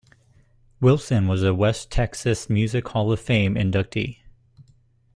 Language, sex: English, male